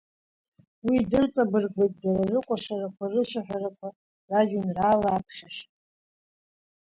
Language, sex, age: Abkhazian, female, 50-59